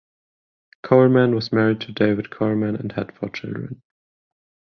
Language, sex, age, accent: English, male, 19-29, German